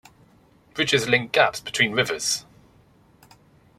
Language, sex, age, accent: English, male, 30-39, England English